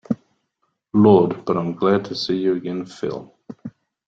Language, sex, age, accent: English, male, 30-39, Australian English